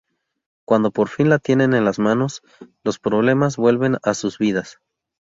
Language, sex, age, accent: Spanish, male, 19-29, México